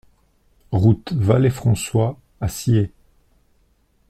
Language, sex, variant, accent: French, male, Français d'Europe, Français de Suisse